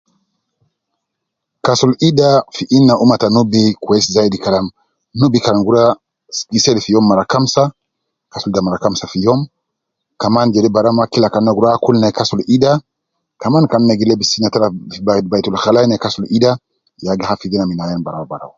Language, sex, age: Nubi, male, 50-59